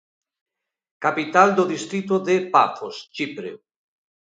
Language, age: Galician, 40-49